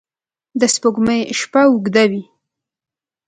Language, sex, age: Pashto, female, 19-29